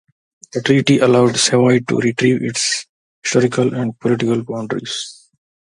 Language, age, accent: English, 19-29, India and South Asia (India, Pakistan, Sri Lanka)